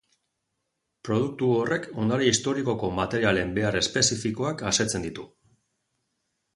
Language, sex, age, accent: Basque, male, 40-49, Mendebalekoa (Araba, Bizkaia, Gipuzkoako mendebaleko herri batzuk)